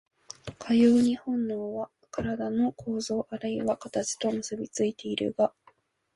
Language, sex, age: Japanese, female, 19-29